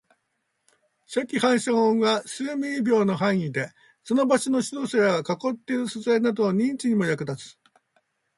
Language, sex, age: Japanese, male, 60-69